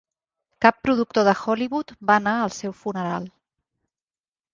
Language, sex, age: Catalan, female, 40-49